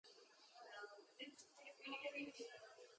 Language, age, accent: English, 19-29, United States English